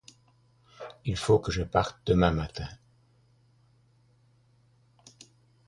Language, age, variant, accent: French, 60-69, Français d'Europe, Français de Belgique